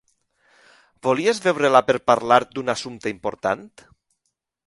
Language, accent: Catalan, valencià